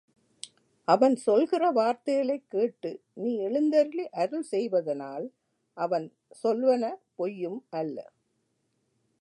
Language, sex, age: Tamil, female, 70-79